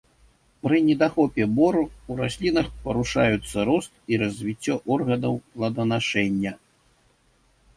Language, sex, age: Belarusian, male, 50-59